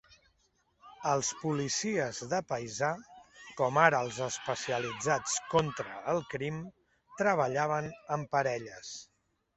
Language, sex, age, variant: Catalan, male, 40-49, Central